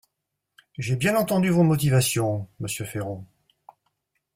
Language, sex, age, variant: French, male, 50-59, Français de métropole